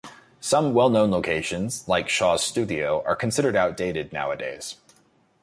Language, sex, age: English, male, 19-29